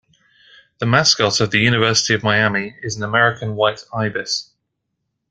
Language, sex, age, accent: English, male, 19-29, England English